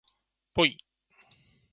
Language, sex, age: Japanese, male, 50-59